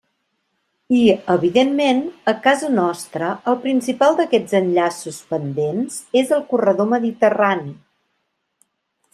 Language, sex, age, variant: Catalan, female, 40-49, Central